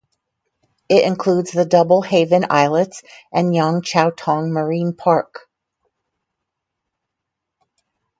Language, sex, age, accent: English, female, 60-69, United States English